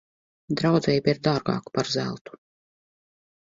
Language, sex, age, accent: Latvian, female, 50-59, Riga